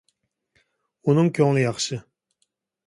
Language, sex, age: Uyghur, male, 40-49